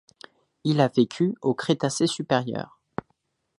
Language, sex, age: French, male, under 19